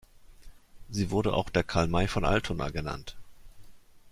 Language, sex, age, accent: German, male, 50-59, Deutschland Deutsch